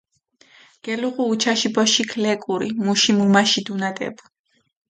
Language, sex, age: Mingrelian, female, 19-29